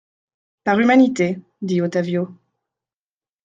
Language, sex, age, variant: French, female, 19-29, Français de métropole